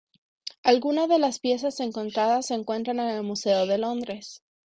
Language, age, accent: Spanish, 19-29, Chileno: Chile, Cuyo